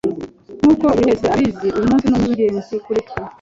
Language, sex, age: Kinyarwanda, female, 30-39